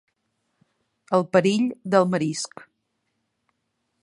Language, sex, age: Catalan, female, 40-49